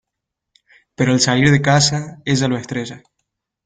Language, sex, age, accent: Spanish, male, 19-29, Rioplatense: Argentina, Uruguay, este de Bolivia, Paraguay